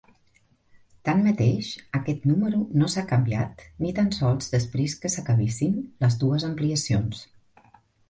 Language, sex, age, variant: Catalan, female, 40-49, Central